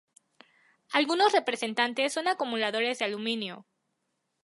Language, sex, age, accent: Spanish, female, 19-29, México